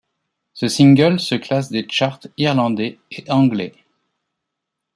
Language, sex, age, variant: French, male, 40-49, Français de métropole